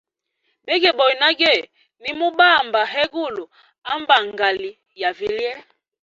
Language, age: Hemba, 30-39